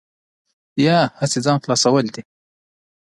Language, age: Pashto, 19-29